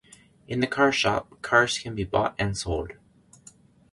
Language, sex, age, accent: English, male, under 19, Canadian English